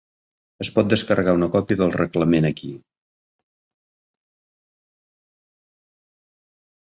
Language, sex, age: Catalan, male, 50-59